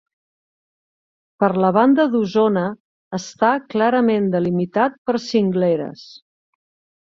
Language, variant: Catalan, Central